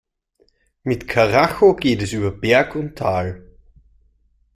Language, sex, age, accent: German, male, 30-39, Österreichisches Deutsch